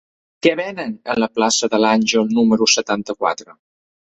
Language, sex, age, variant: Catalan, male, 40-49, Central